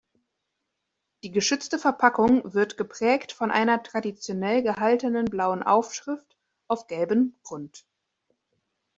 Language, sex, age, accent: German, female, 19-29, Deutschland Deutsch